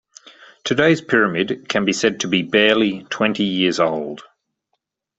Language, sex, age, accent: English, male, 40-49, Australian English